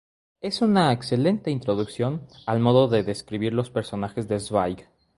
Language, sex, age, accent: Spanish, male, 19-29, México